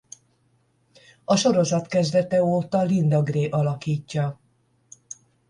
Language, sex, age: Hungarian, female, 60-69